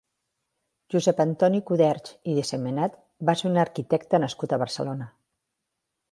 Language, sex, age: Catalan, female, 50-59